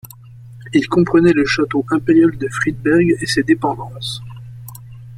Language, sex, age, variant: French, male, 19-29, Français de métropole